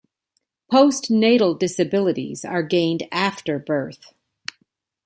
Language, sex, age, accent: English, female, 60-69, United States English